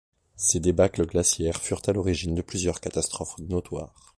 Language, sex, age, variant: French, male, 30-39, Français de métropole